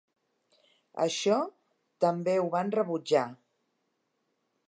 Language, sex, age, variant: Catalan, female, 60-69, Central